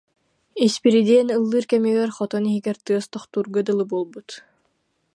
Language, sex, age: Yakut, female, 19-29